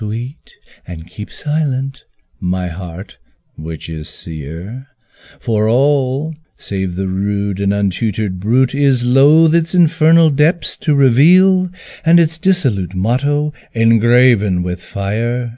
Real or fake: real